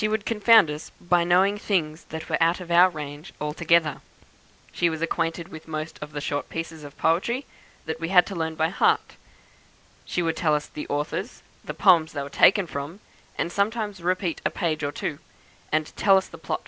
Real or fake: real